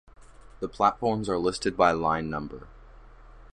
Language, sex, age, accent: English, male, under 19, United States English